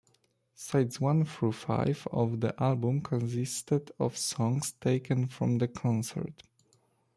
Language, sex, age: English, male, 19-29